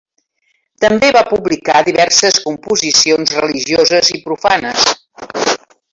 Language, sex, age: Catalan, female, 70-79